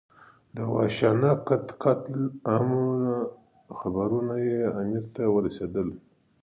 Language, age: Pashto, 40-49